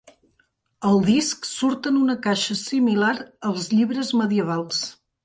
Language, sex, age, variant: Catalan, female, 60-69, Central